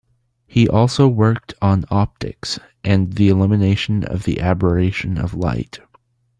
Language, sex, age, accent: English, male, under 19, United States English